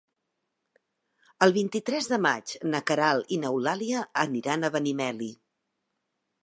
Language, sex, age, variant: Catalan, female, 40-49, Central